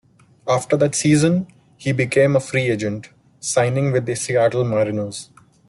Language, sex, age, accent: English, male, 30-39, India and South Asia (India, Pakistan, Sri Lanka)